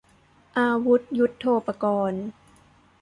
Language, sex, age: Thai, female, 19-29